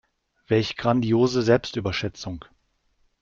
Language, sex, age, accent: German, male, 40-49, Deutschland Deutsch